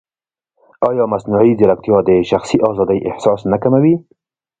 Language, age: Pashto, 19-29